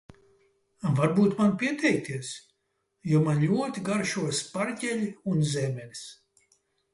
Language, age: Latvian, 70-79